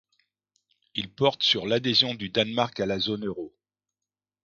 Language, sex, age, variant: French, male, 50-59, Français de métropole